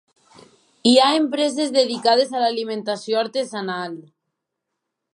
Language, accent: Catalan, valencià